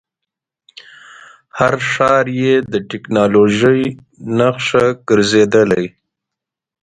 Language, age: Pashto, 30-39